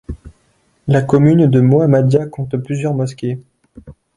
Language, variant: French, Français de métropole